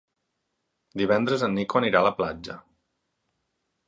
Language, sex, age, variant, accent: Catalan, male, 40-49, Nord-Occidental, Ebrenc